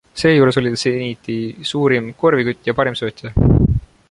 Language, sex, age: Estonian, male, 19-29